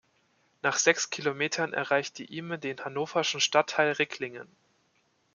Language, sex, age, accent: German, male, 19-29, Deutschland Deutsch